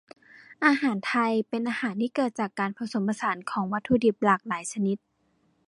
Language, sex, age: Thai, female, 19-29